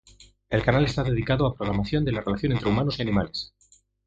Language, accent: Spanish, España: Centro-Sur peninsular (Madrid, Toledo, Castilla-La Mancha)